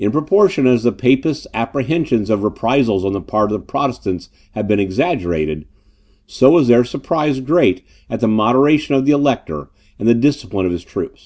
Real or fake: real